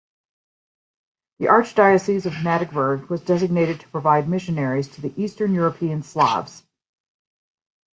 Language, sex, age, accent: English, female, 60-69, United States English